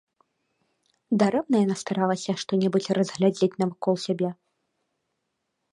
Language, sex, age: Belarusian, female, 19-29